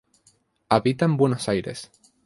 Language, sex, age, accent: Spanish, male, 19-29, España: Islas Canarias